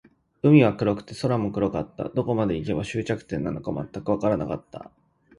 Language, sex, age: Japanese, male, 19-29